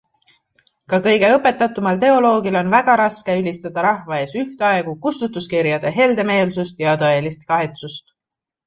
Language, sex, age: Estonian, female, 19-29